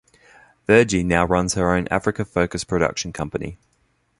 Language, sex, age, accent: English, male, 19-29, Australian English